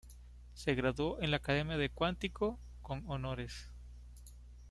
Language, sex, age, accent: Spanish, male, 30-39, México